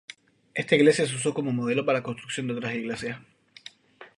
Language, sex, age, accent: Spanish, male, 19-29, España: Islas Canarias